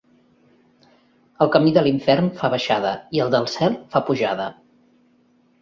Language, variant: Catalan, Central